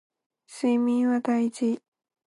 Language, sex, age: Japanese, female, 19-29